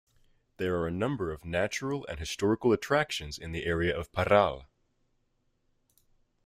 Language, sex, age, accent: English, male, 19-29, United States English